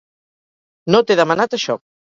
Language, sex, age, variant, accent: Catalan, female, 50-59, Central, central